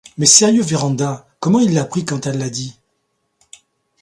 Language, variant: French, Français de métropole